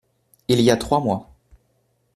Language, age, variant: French, 19-29, Français de métropole